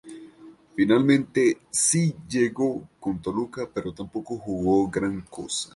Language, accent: Spanish, Andino-Pacífico: Colombia, Perú, Ecuador, oeste de Bolivia y Venezuela andina